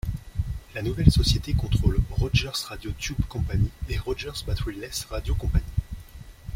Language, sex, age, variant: French, male, 30-39, Français de métropole